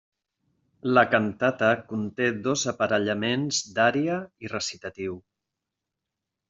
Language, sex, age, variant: Catalan, male, 40-49, Central